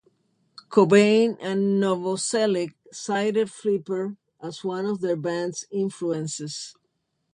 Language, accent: English, United States English